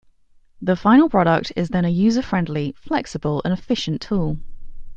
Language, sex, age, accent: English, female, 19-29, England English